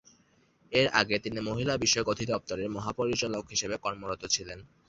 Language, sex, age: Bengali, male, 19-29